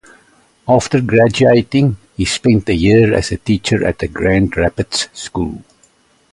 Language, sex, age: English, male, 60-69